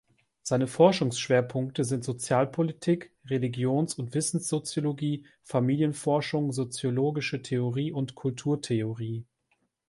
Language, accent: German, Deutschland Deutsch